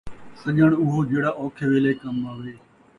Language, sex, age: Saraiki, male, 50-59